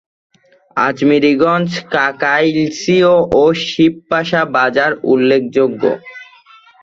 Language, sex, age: Bengali, male, 19-29